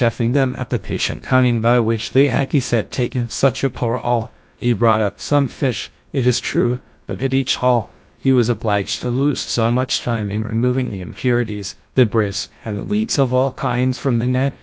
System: TTS, GlowTTS